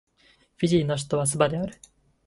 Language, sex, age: Japanese, male, 19-29